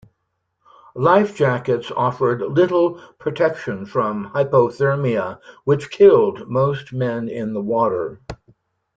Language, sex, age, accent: English, male, 60-69, United States English